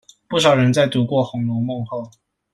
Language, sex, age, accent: Chinese, male, 19-29, 出生地：臺北市